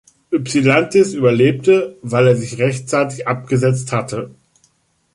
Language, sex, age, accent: German, male, 50-59, Deutschland Deutsch